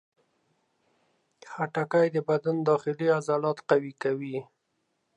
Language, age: Pashto, 30-39